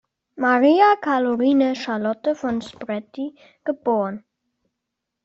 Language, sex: German, male